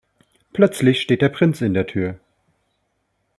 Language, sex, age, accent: German, male, 30-39, Deutschland Deutsch